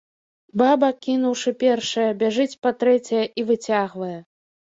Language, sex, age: Belarusian, female, 19-29